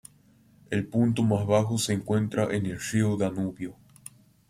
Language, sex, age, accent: Spanish, male, under 19, Andino-Pacífico: Colombia, Perú, Ecuador, oeste de Bolivia y Venezuela andina